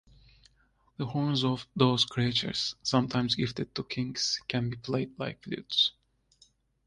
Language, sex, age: English, male, 30-39